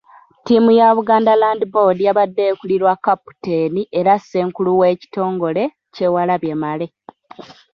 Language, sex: Ganda, female